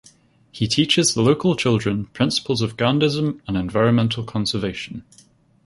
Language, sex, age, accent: English, male, under 19, England English